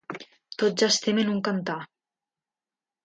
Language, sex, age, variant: Catalan, female, 19-29, Nord-Occidental